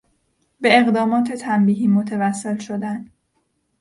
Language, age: Persian, 30-39